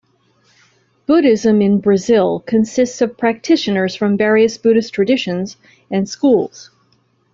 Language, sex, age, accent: English, female, 50-59, United States English